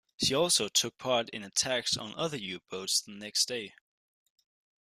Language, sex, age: English, male, under 19